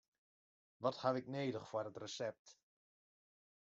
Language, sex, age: Western Frisian, male, 19-29